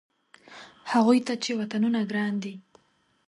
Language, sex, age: Pashto, female, 19-29